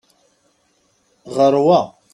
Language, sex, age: Kabyle, male, 30-39